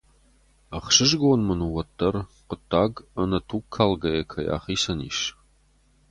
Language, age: Ossetic, 30-39